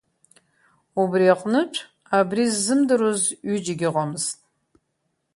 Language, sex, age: Abkhazian, female, 50-59